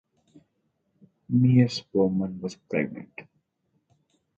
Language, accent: English, India and South Asia (India, Pakistan, Sri Lanka)